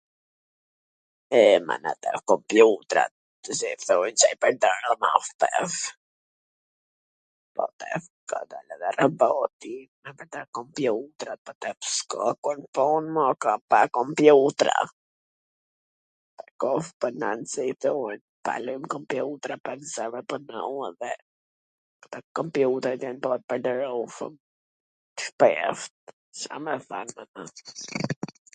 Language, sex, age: Gheg Albanian, female, 50-59